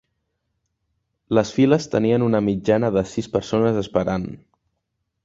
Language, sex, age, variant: Catalan, male, 19-29, Central